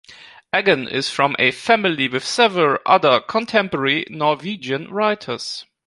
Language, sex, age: English, male, 30-39